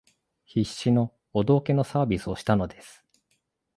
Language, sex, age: Japanese, male, 19-29